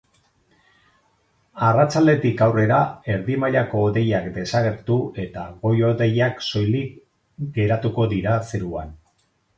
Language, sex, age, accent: Basque, male, 60-69, Erdialdekoa edo Nafarra (Gipuzkoa, Nafarroa)